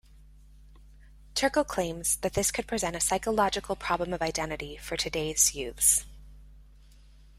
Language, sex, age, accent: English, female, 30-39, United States English